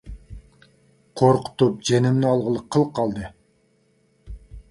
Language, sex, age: Uyghur, male, 40-49